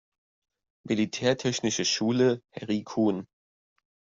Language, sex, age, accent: German, male, 19-29, Deutschland Deutsch